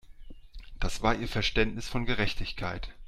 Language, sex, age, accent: German, male, 40-49, Deutschland Deutsch